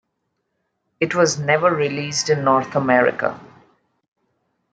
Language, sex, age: English, female, 30-39